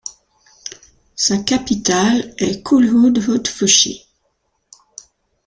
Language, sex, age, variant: French, female, 50-59, Français de métropole